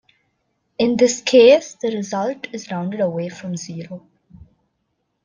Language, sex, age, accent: English, female, 19-29, India and South Asia (India, Pakistan, Sri Lanka)